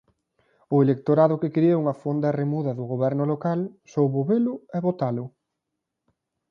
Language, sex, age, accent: Galician, male, 19-29, Atlántico (seseo e gheada)